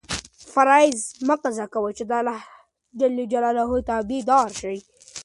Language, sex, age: Pashto, male, 19-29